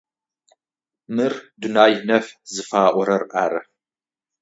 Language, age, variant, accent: Adyghe, 40-49, Адыгабзэ (Кирил, пстэумэ зэдыряе), Бжъэдыгъу (Bjeduğ)